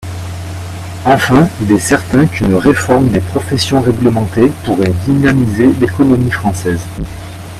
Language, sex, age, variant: French, male, 30-39, Français de métropole